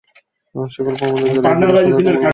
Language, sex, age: Bengali, male, 19-29